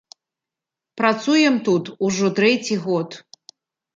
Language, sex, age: Belarusian, female, 40-49